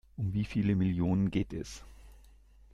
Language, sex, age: German, male, 60-69